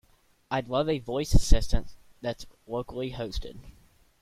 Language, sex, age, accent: English, male, under 19, United States English